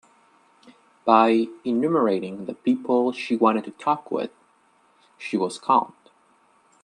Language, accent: English, United States English